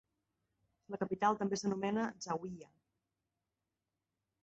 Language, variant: Catalan, Central